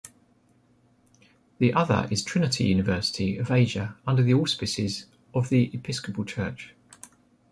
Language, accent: English, England English